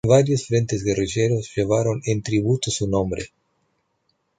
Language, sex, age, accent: Spanish, male, 50-59, Rioplatense: Argentina, Uruguay, este de Bolivia, Paraguay